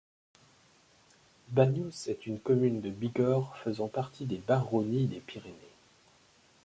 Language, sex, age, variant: French, male, 30-39, Français de métropole